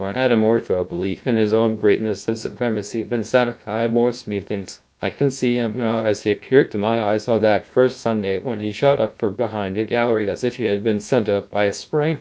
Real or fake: fake